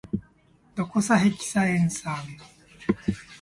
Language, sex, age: Japanese, male, 30-39